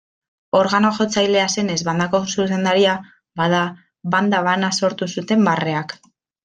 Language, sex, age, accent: Basque, female, 19-29, Mendebalekoa (Araba, Bizkaia, Gipuzkoako mendebaleko herri batzuk)